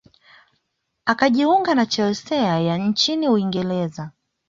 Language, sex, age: Swahili, female, 19-29